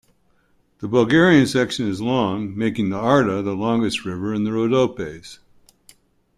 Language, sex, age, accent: English, male, 50-59, United States English